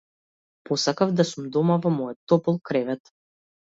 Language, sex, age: Macedonian, female, 30-39